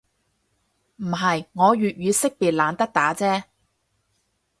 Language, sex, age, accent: Cantonese, female, 30-39, 广州音